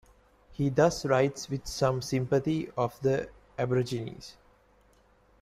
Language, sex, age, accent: English, male, 19-29, United States English